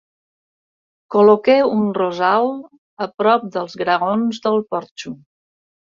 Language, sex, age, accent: Catalan, female, 50-59, aprenent (recent, des del castellà)